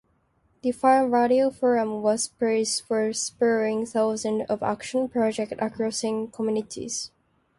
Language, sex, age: English, female, 19-29